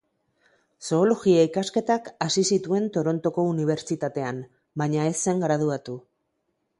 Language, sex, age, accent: Basque, female, 40-49, Mendebalekoa (Araba, Bizkaia, Gipuzkoako mendebaleko herri batzuk)